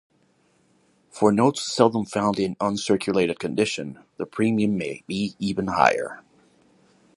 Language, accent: English, United States English